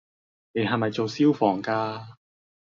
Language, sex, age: Cantonese, male, 30-39